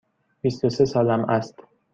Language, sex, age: Persian, male, 19-29